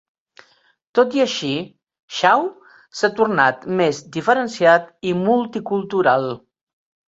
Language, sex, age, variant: Catalan, female, 60-69, Central